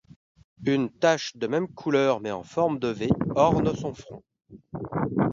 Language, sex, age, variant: French, male, 40-49, Français de métropole